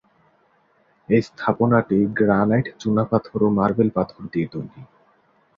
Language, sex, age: Bengali, male, 19-29